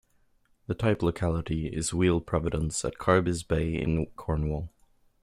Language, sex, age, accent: English, male, 19-29, United States English